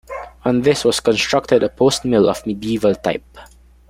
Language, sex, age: English, male, 19-29